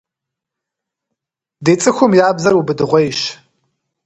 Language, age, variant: Kabardian, 30-39, Адыгэбзэ (Къэбэрдей, Кирил, псоми зэдай)